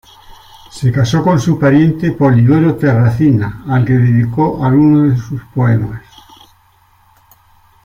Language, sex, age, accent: Spanish, male, 60-69, España: Centro-Sur peninsular (Madrid, Toledo, Castilla-La Mancha)